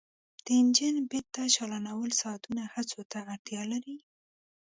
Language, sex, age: Pashto, female, 19-29